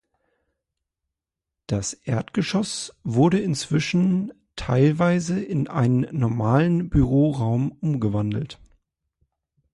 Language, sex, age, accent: German, male, 30-39, Deutschland Deutsch